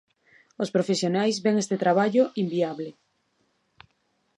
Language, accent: Galician, Normativo (estándar)